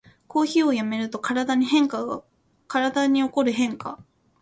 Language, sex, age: Japanese, female, 19-29